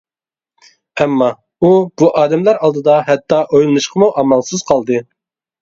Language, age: Uyghur, 19-29